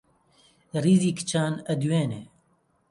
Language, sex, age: Central Kurdish, male, 30-39